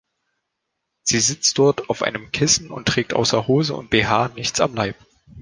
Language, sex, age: German, male, 19-29